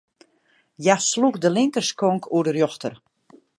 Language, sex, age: Western Frisian, female, 40-49